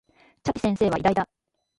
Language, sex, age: Japanese, female, 40-49